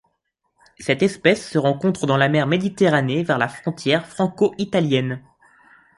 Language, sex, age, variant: French, male, under 19, Français de métropole